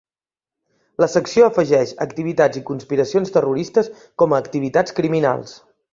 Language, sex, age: Catalan, male, 30-39